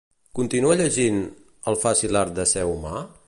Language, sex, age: Catalan, male, 40-49